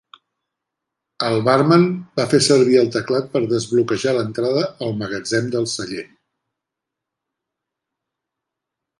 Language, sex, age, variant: Catalan, male, 60-69, Central